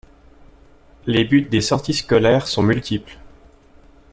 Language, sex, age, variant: French, male, 30-39, Français de métropole